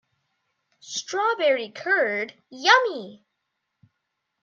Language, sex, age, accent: English, male, under 19, United States English